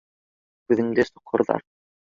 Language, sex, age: Bashkir, male, under 19